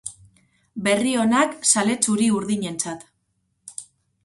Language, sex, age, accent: Basque, female, 40-49, Mendebalekoa (Araba, Bizkaia, Gipuzkoako mendebaleko herri batzuk)